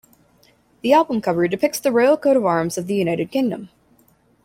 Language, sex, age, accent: English, female, under 19, United States English